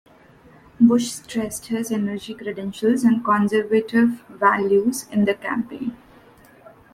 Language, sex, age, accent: English, female, 19-29, India and South Asia (India, Pakistan, Sri Lanka)